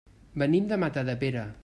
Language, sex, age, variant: Catalan, male, 50-59, Central